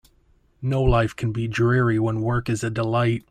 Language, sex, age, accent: English, male, 19-29, United States English